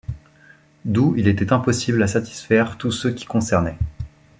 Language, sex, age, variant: French, male, 30-39, Français de métropole